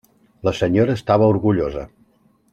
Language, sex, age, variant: Catalan, male, 40-49, Central